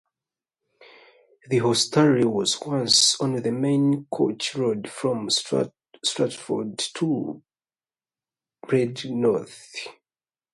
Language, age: English, 19-29